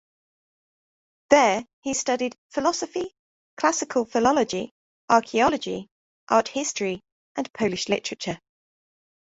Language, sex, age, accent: English, female, 30-39, England English